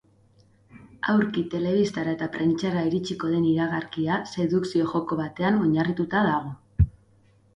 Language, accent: Basque, Mendebalekoa (Araba, Bizkaia, Gipuzkoako mendebaleko herri batzuk)